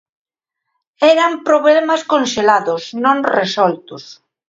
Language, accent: Galician, Normativo (estándar)